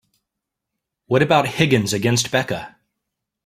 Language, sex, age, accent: English, male, 30-39, United States English